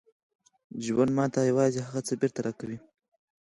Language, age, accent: Pashto, 19-29, کندهاری لهجه